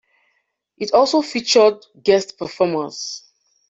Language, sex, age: English, female, 30-39